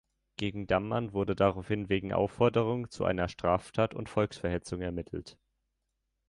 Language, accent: German, Deutschland Deutsch